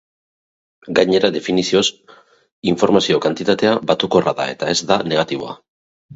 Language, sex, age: Basque, male, 30-39